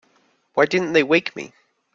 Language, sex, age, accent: English, male, 30-39, England English